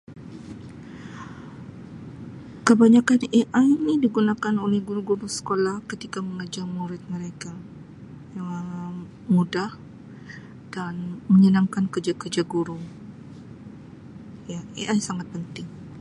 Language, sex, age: Sabah Malay, female, 40-49